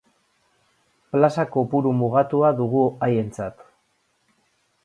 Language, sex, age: Basque, male, 40-49